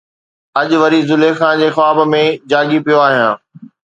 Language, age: Sindhi, 40-49